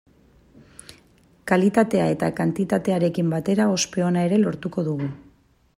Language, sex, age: Basque, female, 30-39